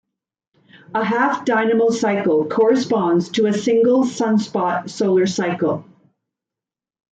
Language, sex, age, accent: English, female, 40-49, Canadian English